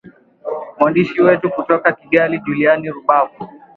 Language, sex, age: Swahili, male, 19-29